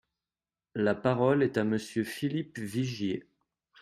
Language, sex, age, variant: French, male, 30-39, Français de métropole